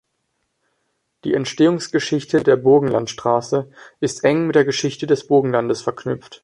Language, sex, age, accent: German, male, under 19, Deutschland Deutsch